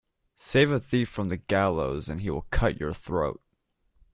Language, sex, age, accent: English, male, 19-29, United States English